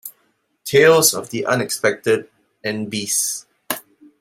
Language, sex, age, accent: English, male, 19-29, Singaporean English